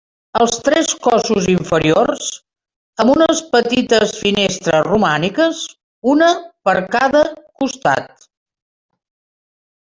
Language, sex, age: Catalan, female, 60-69